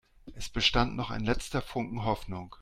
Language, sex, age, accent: German, male, 40-49, Deutschland Deutsch